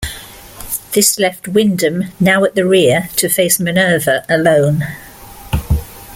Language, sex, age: English, female, 60-69